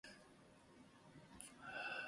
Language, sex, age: Japanese, male, 19-29